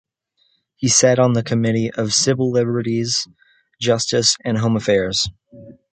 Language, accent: English, United States English